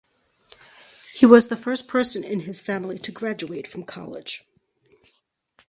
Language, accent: English, United States English